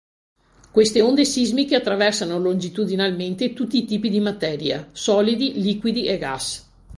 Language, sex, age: Italian, female, 60-69